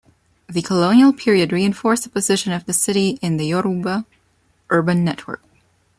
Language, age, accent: English, 19-29, Filipino